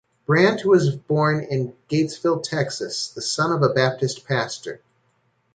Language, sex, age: English, male, 40-49